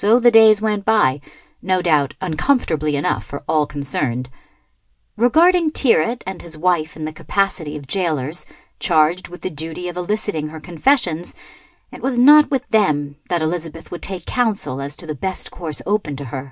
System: none